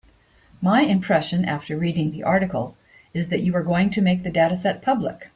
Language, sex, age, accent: English, female, 60-69, United States English